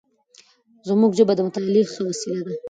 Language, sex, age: Pashto, female, 30-39